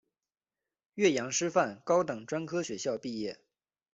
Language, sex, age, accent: Chinese, male, 19-29, 出生地：山西省